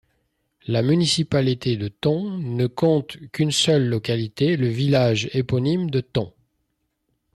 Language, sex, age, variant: French, male, 50-59, Français de métropole